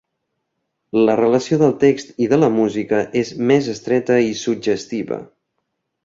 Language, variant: Catalan, Central